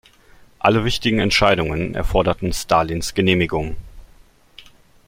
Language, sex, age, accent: German, male, 19-29, Deutschland Deutsch